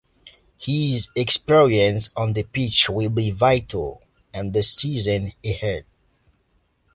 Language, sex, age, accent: English, male, 19-29, United States English